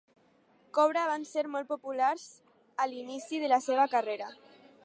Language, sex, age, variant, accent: Catalan, female, under 19, Alacantí, valencià